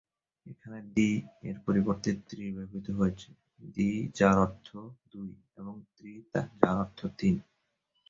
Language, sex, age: Bengali, male, 19-29